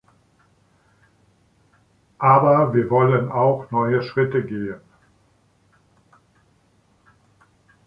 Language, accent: German, Deutschland Deutsch